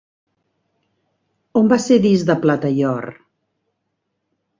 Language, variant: Catalan, Central